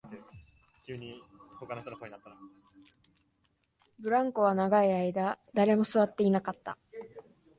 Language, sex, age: Japanese, male, under 19